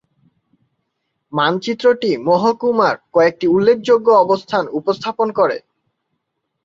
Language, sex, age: Bengali, male, 19-29